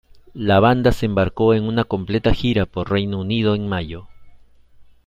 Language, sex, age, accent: Spanish, male, 50-59, Andino-Pacífico: Colombia, Perú, Ecuador, oeste de Bolivia y Venezuela andina